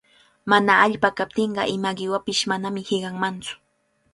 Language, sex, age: Cajatambo North Lima Quechua, female, 19-29